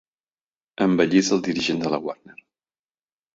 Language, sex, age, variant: Catalan, male, 30-39, Central